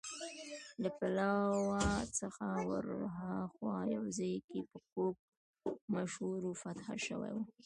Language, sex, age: Pashto, female, 19-29